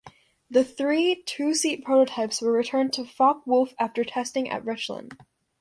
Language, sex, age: English, female, under 19